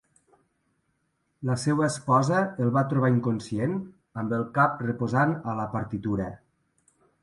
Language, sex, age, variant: Catalan, male, 30-39, Nord-Occidental